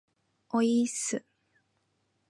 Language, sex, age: Japanese, female, 19-29